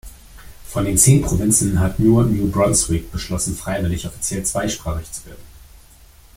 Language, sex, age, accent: German, male, 30-39, Deutschland Deutsch